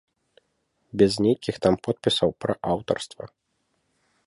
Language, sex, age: Belarusian, male, 19-29